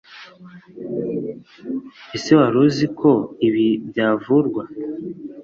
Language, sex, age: Kinyarwanda, female, under 19